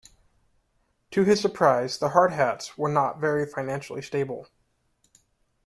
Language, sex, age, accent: English, male, 30-39, United States English